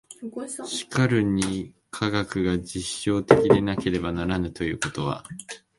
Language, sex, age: Japanese, male, under 19